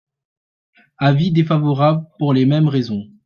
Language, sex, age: French, male, 19-29